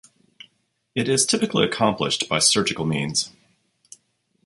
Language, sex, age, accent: English, male, 40-49, United States English